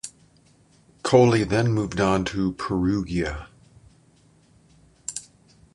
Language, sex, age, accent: English, male, 60-69, United States English